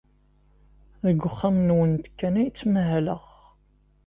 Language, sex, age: Kabyle, male, 19-29